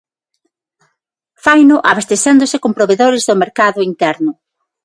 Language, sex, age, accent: Galician, female, 40-49, Atlántico (seseo e gheada); Neofalante